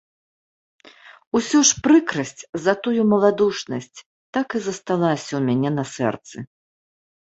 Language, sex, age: Belarusian, female, 40-49